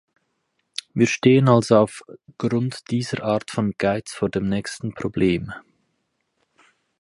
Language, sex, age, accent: German, male, 30-39, Schweizerdeutsch